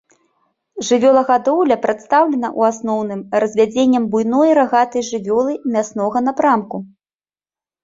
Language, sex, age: Belarusian, female, 30-39